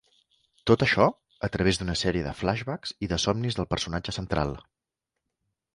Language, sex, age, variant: Catalan, male, 40-49, Central